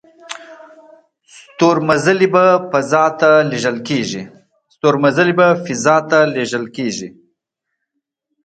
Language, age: Pashto, 40-49